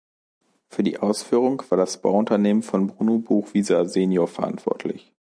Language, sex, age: German, male, 40-49